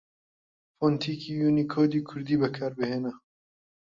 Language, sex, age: Central Kurdish, male, 19-29